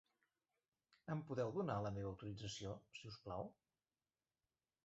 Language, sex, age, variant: Catalan, male, 50-59, Central